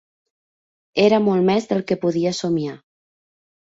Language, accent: Catalan, central; nord-occidental